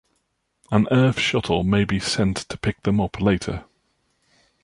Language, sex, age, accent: English, male, 30-39, England English